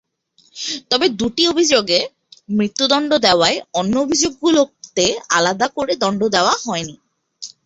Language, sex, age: Bengali, female, 19-29